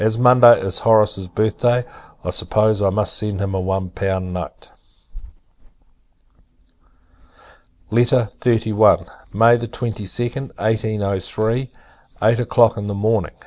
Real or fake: real